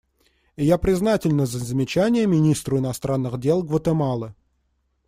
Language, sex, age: Russian, male, 19-29